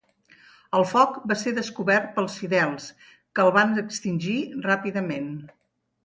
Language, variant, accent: Catalan, Central, central